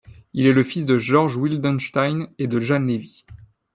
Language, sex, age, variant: French, male, 19-29, Français de métropole